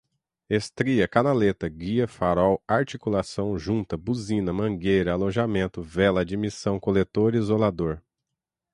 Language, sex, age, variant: Portuguese, male, 30-39, Portuguese (Brasil)